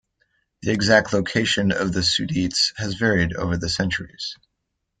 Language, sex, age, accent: English, male, 40-49, United States English